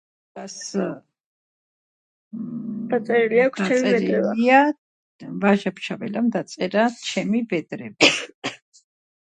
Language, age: Georgian, 40-49